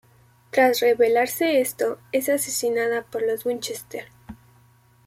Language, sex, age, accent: Spanish, female, 19-29, México